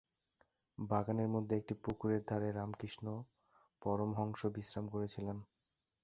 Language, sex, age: Bengali, male, 19-29